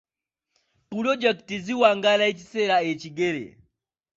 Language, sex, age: Ganda, male, 19-29